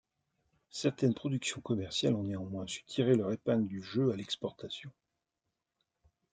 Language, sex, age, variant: French, male, 50-59, Français de métropole